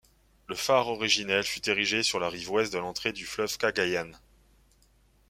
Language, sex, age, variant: French, male, 30-39, Français de métropole